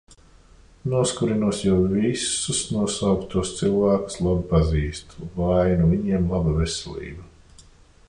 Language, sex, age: Latvian, male, 40-49